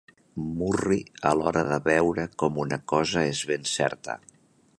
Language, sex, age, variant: Catalan, male, 50-59, Central